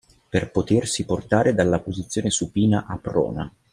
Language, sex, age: Italian, male, 30-39